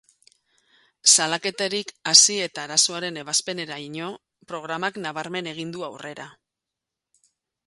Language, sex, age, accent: Basque, female, 40-49, Mendebalekoa (Araba, Bizkaia, Gipuzkoako mendebaleko herri batzuk)